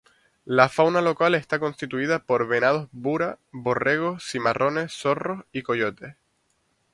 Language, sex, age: Spanish, male, 19-29